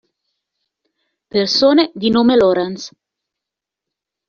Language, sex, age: Italian, female, 40-49